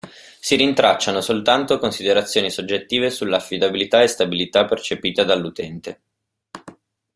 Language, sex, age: Italian, male, 19-29